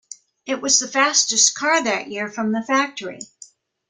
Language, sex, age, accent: English, female, 70-79, United States English